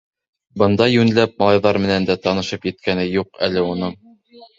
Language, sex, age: Bashkir, male, 30-39